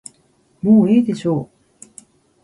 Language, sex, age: Japanese, female, 60-69